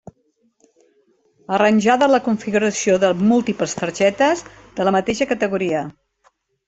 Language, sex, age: Catalan, female, 60-69